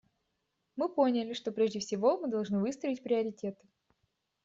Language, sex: Russian, female